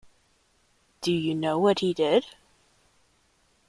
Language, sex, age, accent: English, male, 19-29, United States English